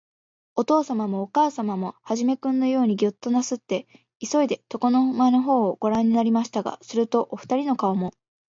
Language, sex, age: Japanese, female, 19-29